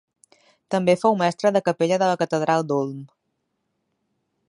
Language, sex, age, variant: Catalan, female, 30-39, Nord-Occidental